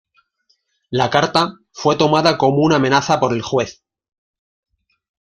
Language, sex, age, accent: Spanish, male, 50-59, España: Norte peninsular (Asturias, Castilla y León, Cantabria, País Vasco, Navarra, Aragón, La Rioja, Guadalajara, Cuenca)